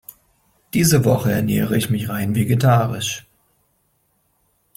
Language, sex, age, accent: German, male, 30-39, Deutschland Deutsch